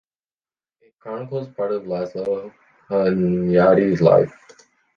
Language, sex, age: English, male, under 19